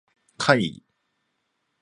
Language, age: Japanese, 19-29